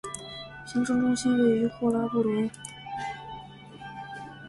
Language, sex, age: Chinese, female, 19-29